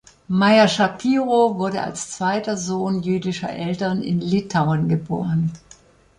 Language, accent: German, Deutschland Deutsch